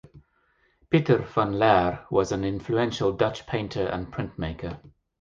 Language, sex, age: English, male, 50-59